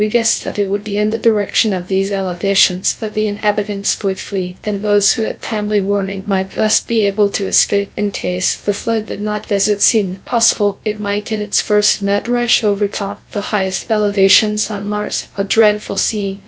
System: TTS, GlowTTS